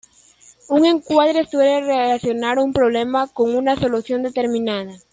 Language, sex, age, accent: Spanish, female, under 19, Andino-Pacífico: Colombia, Perú, Ecuador, oeste de Bolivia y Venezuela andina